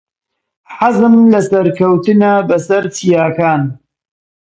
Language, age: Central Kurdish, 30-39